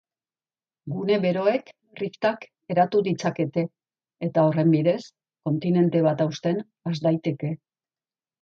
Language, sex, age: Basque, female, 50-59